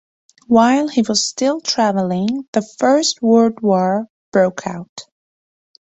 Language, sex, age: English, female, 19-29